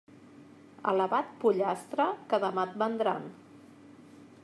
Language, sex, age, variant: Catalan, female, 40-49, Central